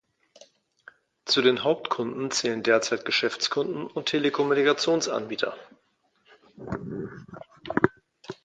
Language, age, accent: German, 50-59, Deutschland Deutsch